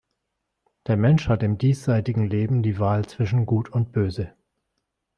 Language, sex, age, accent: German, male, 40-49, Deutschland Deutsch